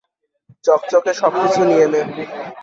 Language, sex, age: Bengali, male, under 19